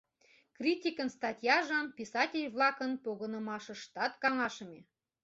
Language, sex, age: Mari, female, 40-49